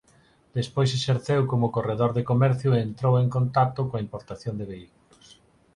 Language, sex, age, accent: Galician, male, 40-49, Normativo (estándar)